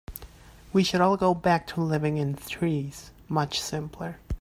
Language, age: English, 19-29